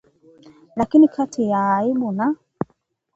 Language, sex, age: Swahili, female, 19-29